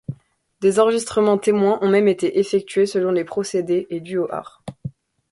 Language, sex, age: French, female, under 19